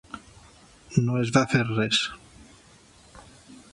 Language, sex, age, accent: Catalan, male, 40-49, valencià